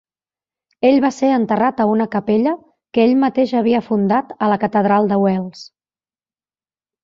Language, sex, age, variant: Catalan, female, 40-49, Central